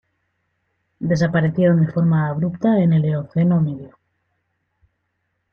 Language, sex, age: Spanish, female, 30-39